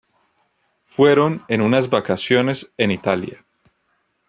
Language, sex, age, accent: Spanish, male, 40-49, Andino-Pacífico: Colombia, Perú, Ecuador, oeste de Bolivia y Venezuela andina